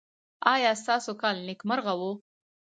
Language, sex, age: Pashto, female, 19-29